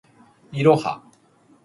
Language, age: Japanese, 30-39